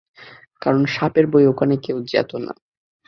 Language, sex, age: Bengali, male, 19-29